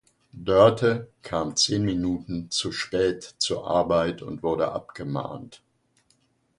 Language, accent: German, Deutschland Deutsch